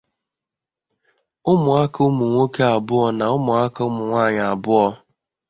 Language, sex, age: Igbo, male, 19-29